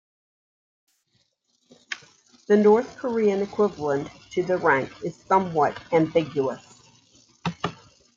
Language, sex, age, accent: English, female, 50-59, United States English